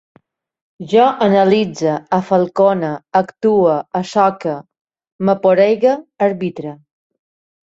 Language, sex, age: Catalan, female, 50-59